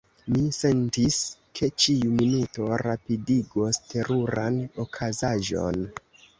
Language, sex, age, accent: Esperanto, female, 19-29, Internacia